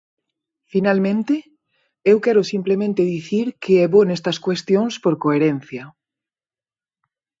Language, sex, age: Galician, female, 40-49